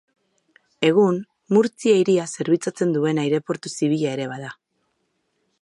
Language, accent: Basque, Mendebalekoa (Araba, Bizkaia, Gipuzkoako mendebaleko herri batzuk)